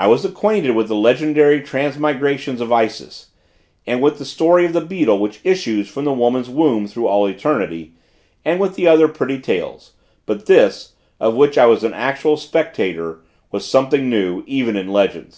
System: none